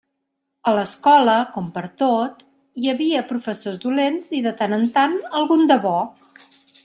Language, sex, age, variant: Catalan, female, 40-49, Central